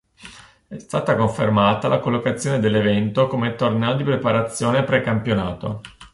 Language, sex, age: Italian, male, 30-39